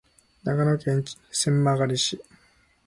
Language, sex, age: Japanese, male, 19-29